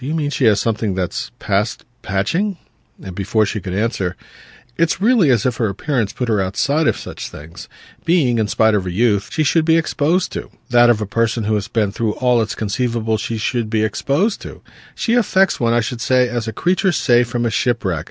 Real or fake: real